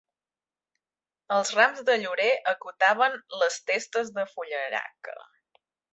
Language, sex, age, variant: Catalan, female, 30-39, Central